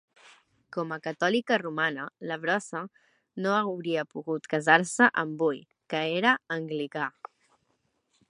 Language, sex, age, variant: Catalan, female, 40-49, Central